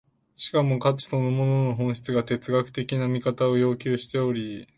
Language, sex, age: Japanese, male, 19-29